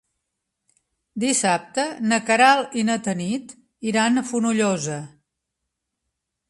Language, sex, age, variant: Catalan, female, 60-69, Central